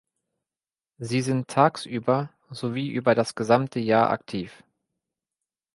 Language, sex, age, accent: German, male, 30-39, Deutschland Deutsch